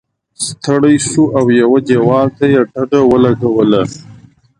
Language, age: Pashto, 30-39